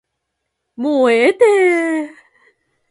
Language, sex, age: Japanese, female, 19-29